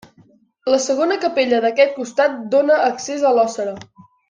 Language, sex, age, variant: Catalan, male, under 19, Central